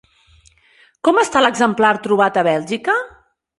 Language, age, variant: Catalan, under 19, Central